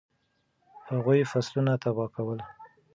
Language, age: Pashto, 19-29